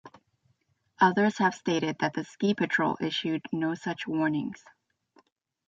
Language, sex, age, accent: English, female, 30-39, United States English